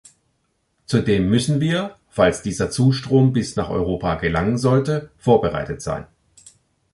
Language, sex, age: German, male, 50-59